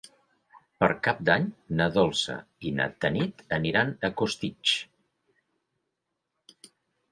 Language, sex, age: Catalan, male, 60-69